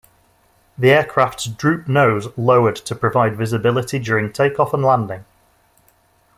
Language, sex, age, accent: English, male, 50-59, England English